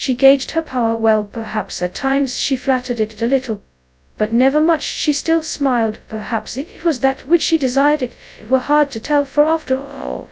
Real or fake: fake